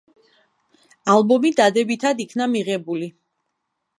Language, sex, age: Georgian, female, 19-29